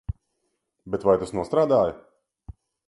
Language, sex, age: Latvian, male, 40-49